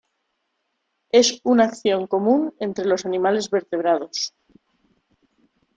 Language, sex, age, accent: Spanish, female, 30-39, España: Centro-Sur peninsular (Madrid, Toledo, Castilla-La Mancha)